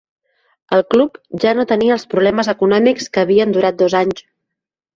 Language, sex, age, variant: Catalan, female, 30-39, Central